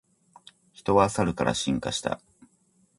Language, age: Japanese, 40-49